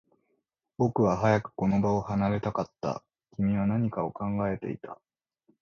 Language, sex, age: Japanese, male, 19-29